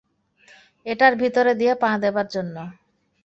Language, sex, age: Bengali, male, 19-29